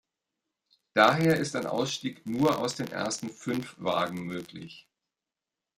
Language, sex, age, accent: German, male, 40-49, Deutschland Deutsch